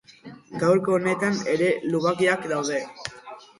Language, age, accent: Basque, 19-29, Erdialdekoa edo Nafarra (Gipuzkoa, Nafarroa)